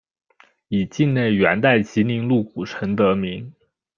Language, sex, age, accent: Chinese, male, 19-29, 出生地：浙江省